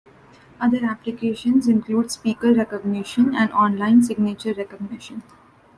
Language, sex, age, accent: English, female, 19-29, India and South Asia (India, Pakistan, Sri Lanka)